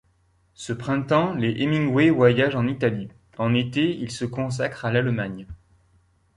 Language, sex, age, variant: French, male, 19-29, Français de métropole